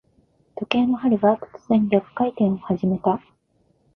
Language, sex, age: Japanese, female, under 19